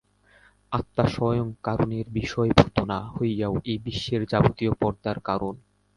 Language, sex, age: Bengali, male, 19-29